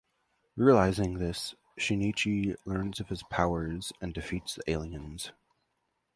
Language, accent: English, United States English